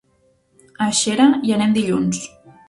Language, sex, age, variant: Catalan, female, 19-29, Central